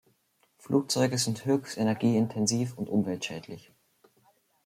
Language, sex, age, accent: German, male, under 19, Deutschland Deutsch